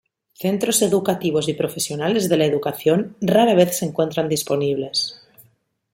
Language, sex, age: Spanish, female, 30-39